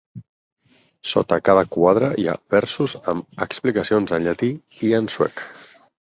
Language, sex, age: Catalan, male, 40-49